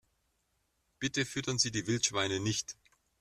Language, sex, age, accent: German, male, 40-49, Deutschland Deutsch